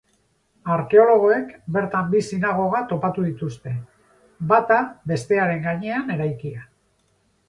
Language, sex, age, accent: Basque, male, 50-59, Mendebalekoa (Araba, Bizkaia, Gipuzkoako mendebaleko herri batzuk)